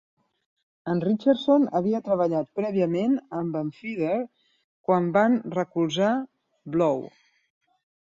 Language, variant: Catalan, Central